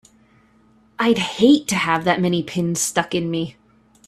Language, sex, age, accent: English, female, 19-29, Canadian English